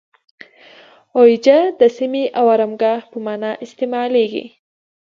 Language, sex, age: Pashto, female, 19-29